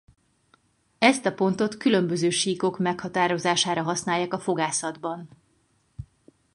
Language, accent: Hungarian, budapesti